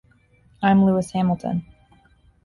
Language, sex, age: English, female, 19-29